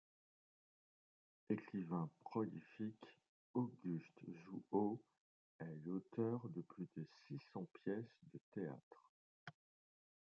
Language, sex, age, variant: French, male, 40-49, Français de métropole